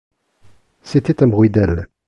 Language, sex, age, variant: French, male, 40-49, Français de métropole